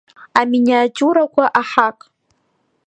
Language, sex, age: Abkhazian, female, 19-29